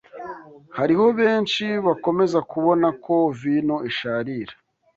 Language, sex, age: Kinyarwanda, male, 19-29